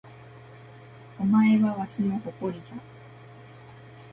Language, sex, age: Japanese, female, 19-29